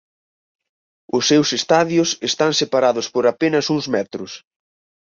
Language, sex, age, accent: Galician, male, 19-29, Normativo (estándar)